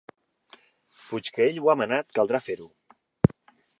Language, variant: Catalan, Central